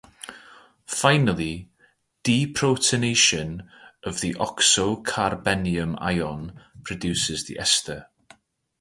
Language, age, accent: English, 30-39, Welsh English